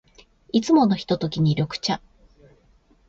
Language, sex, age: Japanese, female, 50-59